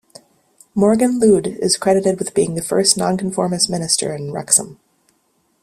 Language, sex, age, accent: English, female, 30-39, United States English